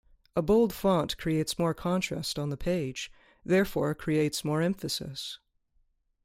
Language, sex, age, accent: English, female, 30-39, United States English